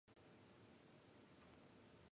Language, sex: Japanese, female